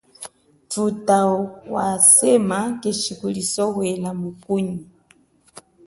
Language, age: Chokwe, 40-49